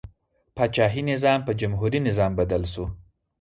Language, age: Pashto, 19-29